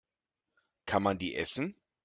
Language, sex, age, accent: German, male, 40-49, Deutschland Deutsch